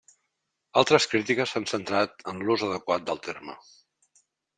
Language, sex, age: Catalan, male, 40-49